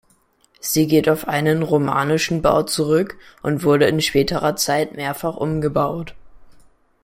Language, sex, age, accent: German, male, under 19, Deutschland Deutsch